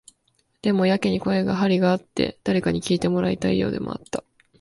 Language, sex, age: Japanese, female, 19-29